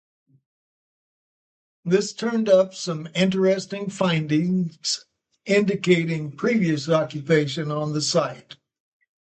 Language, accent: English, United States English